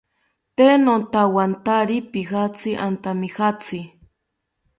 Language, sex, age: South Ucayali Ashéninka, female, under 19